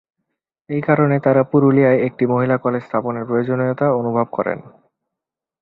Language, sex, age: Bengali, male, 19-29